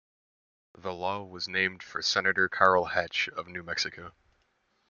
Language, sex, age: English, male, under 19